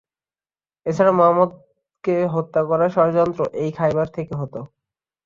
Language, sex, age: Bengali, male, 19-29